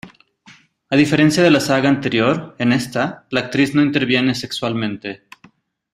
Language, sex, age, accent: Spanish, male, 30-39, México